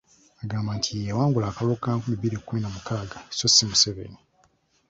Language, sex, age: Ganda, male, 19-29